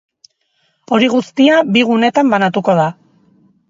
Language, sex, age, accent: Basque, female, 40-49, Erdialdekoa edo Nafarra (Gipuzkoa, Nafarroa)